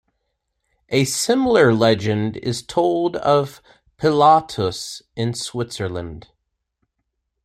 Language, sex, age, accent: English, male, 40-49, United States English